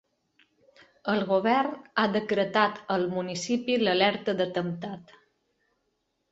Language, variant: Catalan, Balear